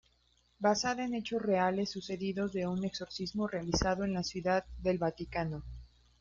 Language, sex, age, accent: Spanish, female, 19-29, México